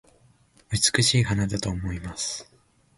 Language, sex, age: Japanese, male, 19-29